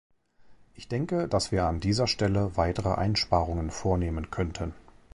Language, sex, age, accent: German, male, 40-49, Deutschland Deutsch